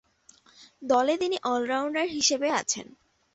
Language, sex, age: Bengali, female, 19-29